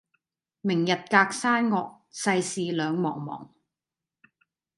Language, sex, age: Cantonese, female, 19-29